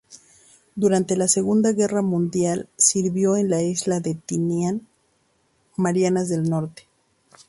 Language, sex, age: Spanish, female, 30-39